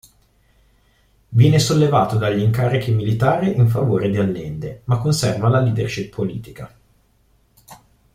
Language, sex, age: Italian, male, 19-29